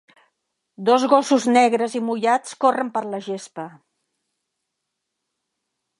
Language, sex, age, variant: Catalan, female, 70-79, Central